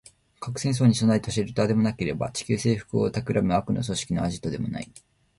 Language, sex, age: Japanese, male, 19-29